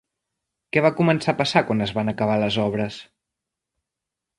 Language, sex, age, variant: Catalan, male, 30-39, Central